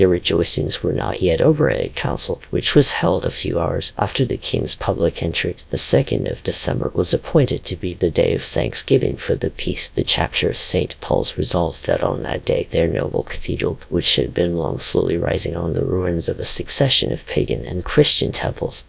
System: TTS, GradTTS